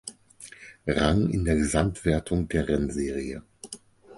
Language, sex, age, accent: German, male, 50-59, Deutschland Deutsch